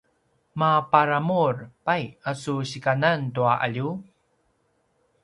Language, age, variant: Paiwan, 30-39, pinayuanan a kinaikacedasan (東排灣語)